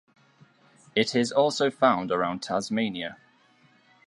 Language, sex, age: English, male, 19-29